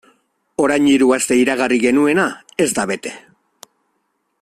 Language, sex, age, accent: Basque, male, 40-49, Mendebalekoa (Araba, Bizkaia, Gipuzkoako mendebaleko herri batzuk)